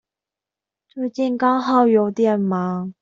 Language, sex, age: Chinese, female, 19-29